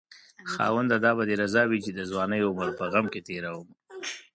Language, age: Pashto, 30-39